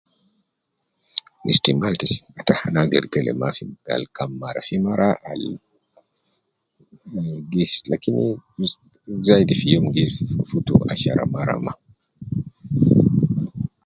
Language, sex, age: Nubi, male, 50-59